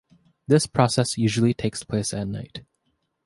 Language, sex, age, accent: English, male, 19-29, Canadian English